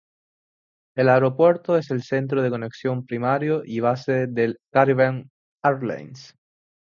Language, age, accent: Spanish, 19-29, España: Islas Canarias